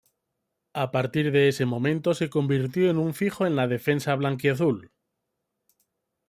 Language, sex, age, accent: Spanish, male, 40-49, España: Norte peninsular (Asturias, Castilla y León, Cantabria, País Vasco, Navarra, Aragón, La Rioja, Guadalajara, Cuenca)